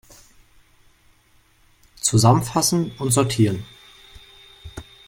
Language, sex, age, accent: German, male, 19-29, Deutschland Deutsch